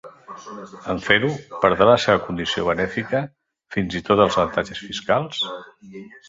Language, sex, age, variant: Catalan, male, 60-69, Central